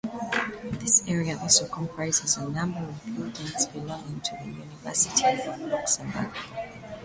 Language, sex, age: English, female, 30-39